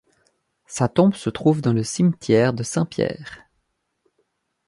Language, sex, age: French, male, 30-39